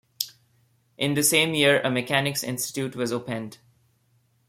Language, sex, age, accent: English, male, 19-29, India and South Asia (India, Pakistan, Sri Lanka)